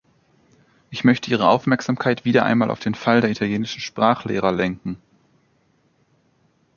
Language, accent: German, Deutschland Deutsch